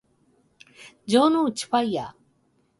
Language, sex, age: Japanese, female, 50-59